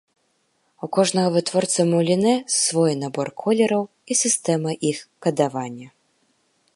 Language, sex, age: Belarusian, female, 19-29